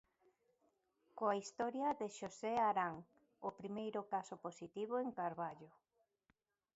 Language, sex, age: Galician, female, 40-49